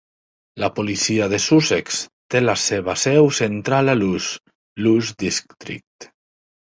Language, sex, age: Catalan, male, 40-49